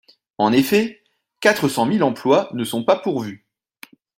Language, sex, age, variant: French, male, 30-39, Français de métropole